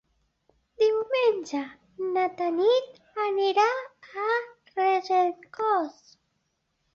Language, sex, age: Catalan, female, under 19